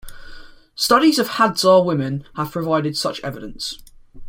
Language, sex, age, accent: English, male, under 19, England English